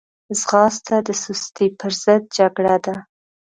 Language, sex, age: Pashto, female, 19-29